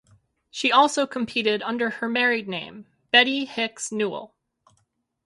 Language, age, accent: English, 19-29, United States English